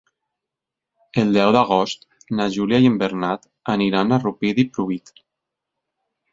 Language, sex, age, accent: Catalan, male, 30-39, valencià